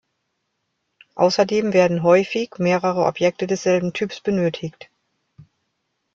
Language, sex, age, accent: German, female, 40-49, Deutschland Deutsch